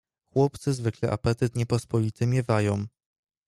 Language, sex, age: Polish, male, 19-29